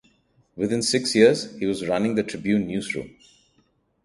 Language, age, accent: English, 30-39, India and South Asia (India, Pakistan, Sri Lanka)